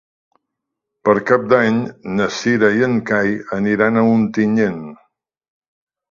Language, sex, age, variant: Catalan, male, 60-69, Central